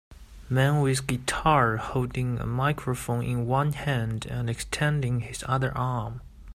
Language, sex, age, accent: English, male, 19-29, United States English